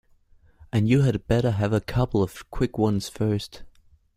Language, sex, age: English, male, 19-29